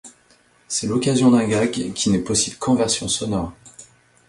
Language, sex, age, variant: French, male, 40-49, Français de métropole